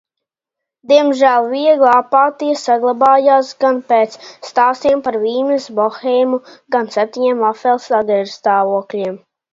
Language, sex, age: Latvian, male, under 19